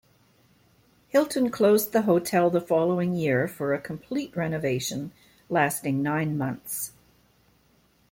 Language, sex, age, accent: English, female, 60-69, Canadian English